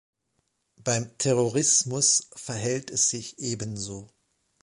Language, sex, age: German, male, 40-49